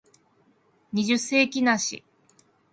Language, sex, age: Japanese, female, 19-29